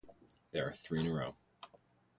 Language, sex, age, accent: English, male, 19-29, United States English